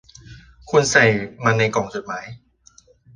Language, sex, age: Thai, male, 30-39